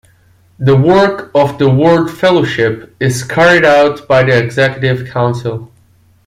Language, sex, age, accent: English, male, 19-29, United States English